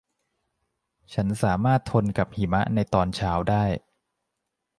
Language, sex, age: Thai, male, 19-29